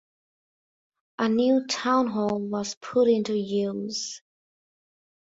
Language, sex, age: English, female, 19-29